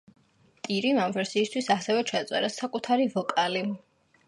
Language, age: Georgian, 19-29